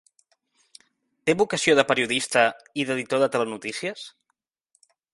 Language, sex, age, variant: Catalan, male, 30-39, Central